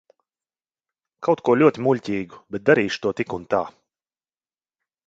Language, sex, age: Latvian, male, 30-39